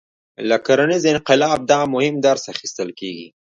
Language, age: Pashto, 19-29